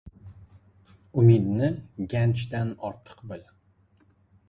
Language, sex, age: Uzbek, male, 19-29